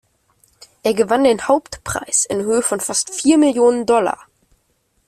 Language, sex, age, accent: German, male, under 19, Deutschland Deutsch